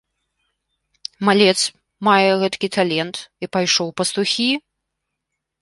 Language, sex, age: Belarusian, female, 40-49